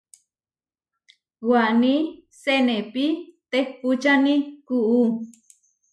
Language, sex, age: Huarijio, female, 30-39